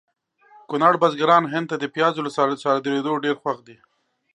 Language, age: Pashto, 40-49